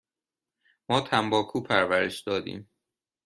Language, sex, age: Persian, male, 30-39